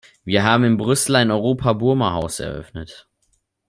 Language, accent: German, Deutschland Deutsch